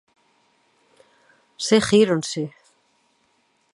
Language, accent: Galician, Atlántico (seseo e gheada)